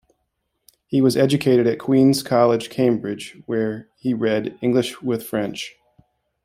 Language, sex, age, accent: English, male, 40-49, United States English